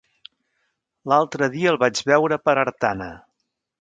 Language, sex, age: Catalan, male, 60-69